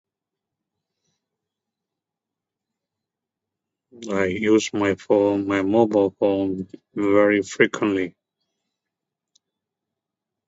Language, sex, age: English, male, 70-79